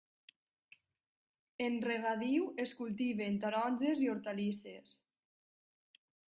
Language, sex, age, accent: Catalan, female, 19-29, valencià